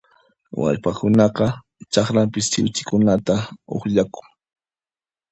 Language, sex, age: Puno Quechua, male, 30-39